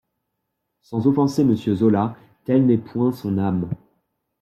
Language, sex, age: French, male, 19-29